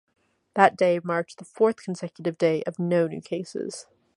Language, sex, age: English, female, 19-29